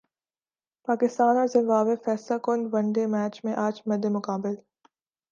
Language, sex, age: Urdu, female, 19-29